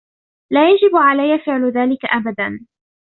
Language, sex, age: Arabic, female, 19-29